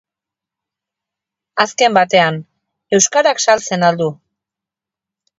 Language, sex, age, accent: Basque, female, 40-49, Erdialdekoa edo Nafarra (Gipuzkoa, Nafarroa)